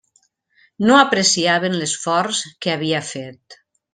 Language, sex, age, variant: Catalan, female, 50-59, Central